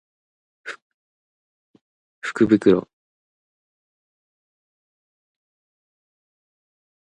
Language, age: Japanese, 19-29